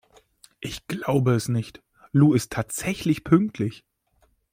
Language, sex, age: German, male, 19-29